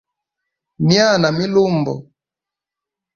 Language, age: Hemba, 19-29